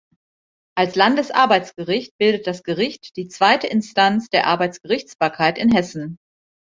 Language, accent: German, Deutschland Deutsch